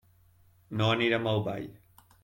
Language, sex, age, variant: Catalan, male, 30-39, Balear